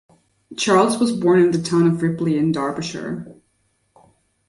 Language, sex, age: English, female, 19-29